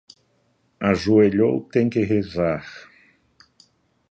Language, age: Portuguese, 60-69